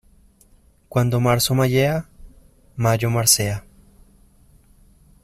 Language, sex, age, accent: Spanish, male, 19-29, Andino-Pacífico: Colombia, Perú, Ecuador, oeste de Bolivia y Venezuela andina